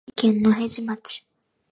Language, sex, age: Japanese, female, 19-29